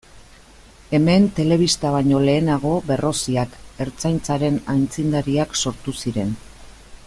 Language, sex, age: Basque, female, 50-59